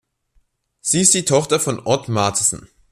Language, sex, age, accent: German, male, under 19, Deutschland Deutsch